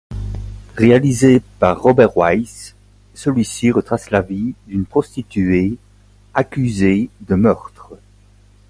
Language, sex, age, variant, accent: French, male, 60-69, Français d'Europe, Français de Belgique